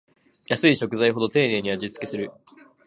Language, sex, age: Japanese, male, 19-29